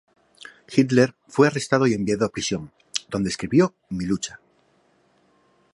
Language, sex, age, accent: Spanish, male, 40-49, España: Norte peninsular (Asturias, Castilla y León, Cantabria, País Vasco, Navarra, Aragón, La Rioja, Guadalajara, Cuenca)